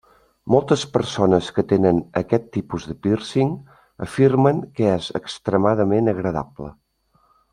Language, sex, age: Catalan, male, 50-59